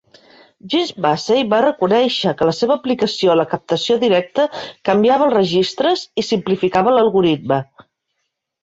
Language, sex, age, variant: Catalan, female, 50-59, Central